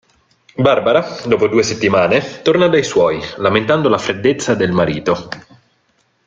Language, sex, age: Italian, male, 19-29